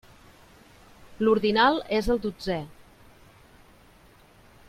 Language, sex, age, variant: Catalan, female, 40-49, Septentrional